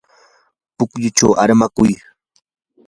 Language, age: Yanahuanca Pasco Quechua, 19-29